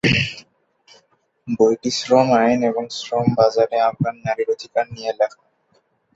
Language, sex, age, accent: Bengali, male, 19-29, Bangladeshi